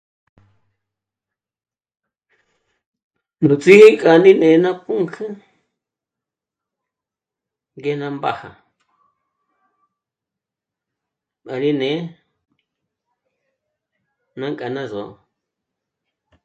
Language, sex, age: Michoacán Mazahua, female, 60-69